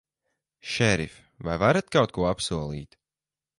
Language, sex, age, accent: Latvian, male, 19-29, Riga